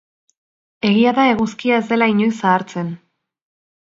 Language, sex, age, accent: Basque, female, 30-39, Erdialdekoa edo Nafarra (Gipuzkoa, Nafarroa)